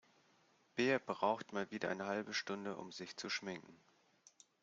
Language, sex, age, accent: German, male, 30-39, Deutschland Deutsch